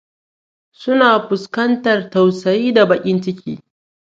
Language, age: Hausa, 19-29